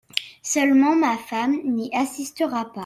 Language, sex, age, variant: French, female, under 19, Français de métropole